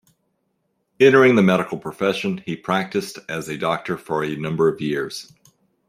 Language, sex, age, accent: English, male, 50-59, United States English